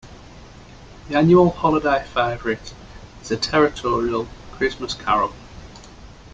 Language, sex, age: English, male, 19-29